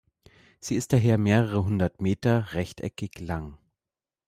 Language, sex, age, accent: German, male, 30-39, Deutschland Deutsch